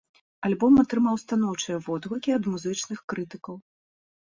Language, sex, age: Belarusian, female, 30-39